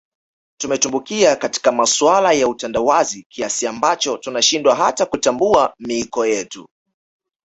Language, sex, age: Swahili, male, 19-29